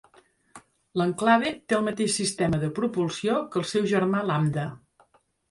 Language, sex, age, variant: Catalan, female, 50-59, Central